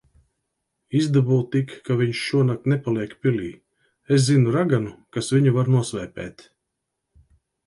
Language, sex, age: Latvian, male, 50-59